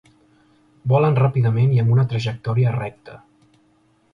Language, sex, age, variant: Catalan, male, 19-29, Central